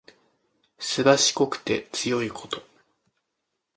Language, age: Japanese, 19-29